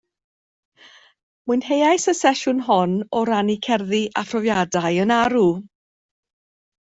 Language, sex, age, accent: Welsh, female, 50-59, Y Deyrnas Unedig Cymraeg